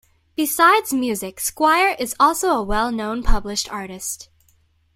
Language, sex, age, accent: English, female, under 19, United States English